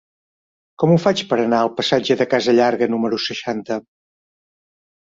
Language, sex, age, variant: Catalan, male, 50-59, Central